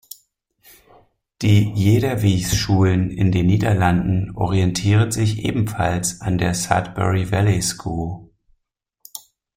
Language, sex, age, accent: German, male, 30-39, Deutschland Deutsch